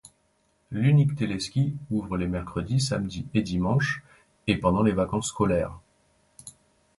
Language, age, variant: French, 40-49, Français des départements et régions d'outre-mer